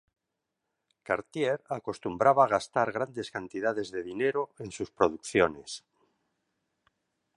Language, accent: Spanish, España: Norte peninsular (Asturias, Castilla y León, Cantabria, País Vasco, Navarra, Aragón, La Rioja, Guadalajara, Cuenca)